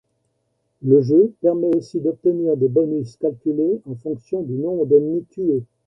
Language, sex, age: French, male, 70-79